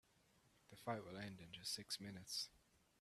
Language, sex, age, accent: English, male, 19-29, Irish English